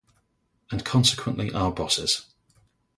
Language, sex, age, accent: English, male, 30-39, England English